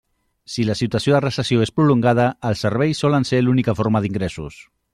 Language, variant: Catalan, Central